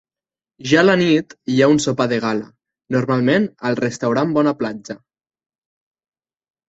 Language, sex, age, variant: Catalan, male, 19-29, Nord-Occidental